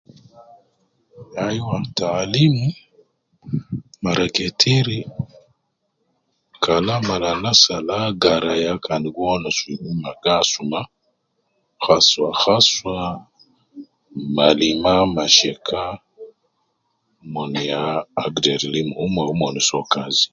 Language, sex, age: Nubi, male, 30-39